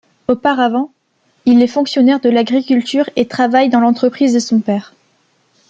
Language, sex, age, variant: French, female, under 19, Français de métropole